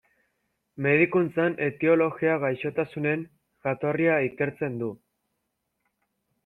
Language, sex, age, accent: Basque, male, under 19, Mendebalekoa (Araba, Bizkaia, Gipuzkoako mendebaleko herri batzuk)